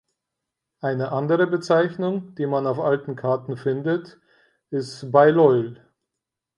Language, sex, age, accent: German, male, 30-39, Deutschland Deutsch